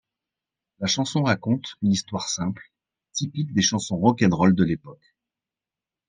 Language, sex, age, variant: French, male, 50-59, Français de métropole